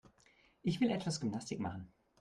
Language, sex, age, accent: German, male, 19-29, Deutschland Deutsch